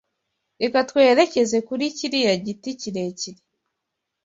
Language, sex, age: Kinyarwanda, female, 19-29